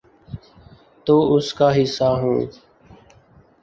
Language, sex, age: Urdu, male, 19-29